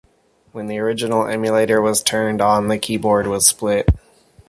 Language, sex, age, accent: English, male, 30-39, United States English